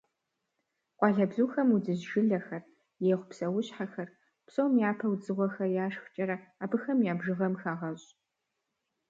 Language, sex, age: Kabardian, female, 19-29